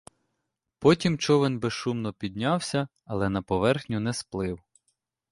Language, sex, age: Ukrainian, male, 30-39